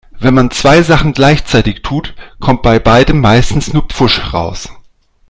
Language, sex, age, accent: German, male, 40-49, Deutschland Deutsch